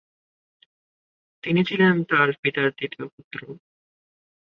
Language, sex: Bengali, male